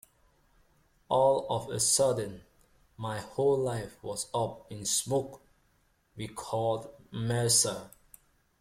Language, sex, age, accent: English, male, 19-29, England English